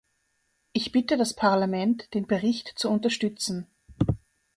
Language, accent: German, Österreichisches Deutsch